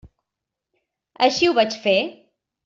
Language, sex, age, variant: Catalan, female, 50-59, Central